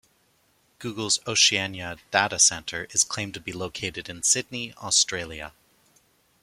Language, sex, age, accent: English, male, 30-39, Canadian English